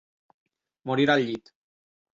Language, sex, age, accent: Catalan, male, 19-29, valencià